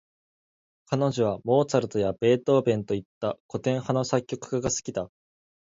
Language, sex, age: Japanese, male, 19-29